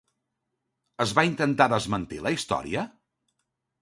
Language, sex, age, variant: Catalan, male, 50-59, Central